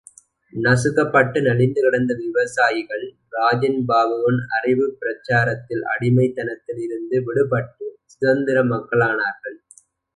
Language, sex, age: Tamil, male, 19-29